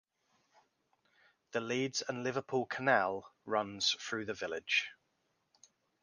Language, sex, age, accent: English, male, 30-39, England English